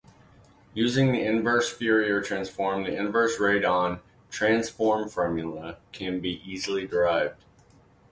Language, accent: English, United States English